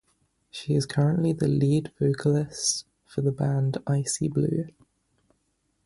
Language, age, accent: English, 19-29, England English